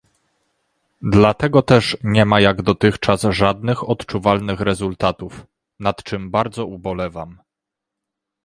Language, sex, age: Polish, male, 30-39